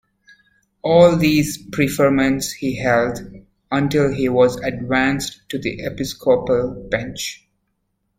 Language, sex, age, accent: English, male, 30-39, United States English